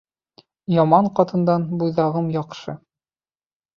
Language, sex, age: Bashkir, male, 19-29